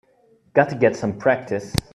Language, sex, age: English, male, 19-29